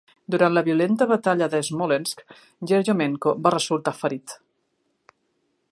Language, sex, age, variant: Catalan, female, 50-59, Central